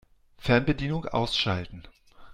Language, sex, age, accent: German, male, 40-49, Deutschland Deutsch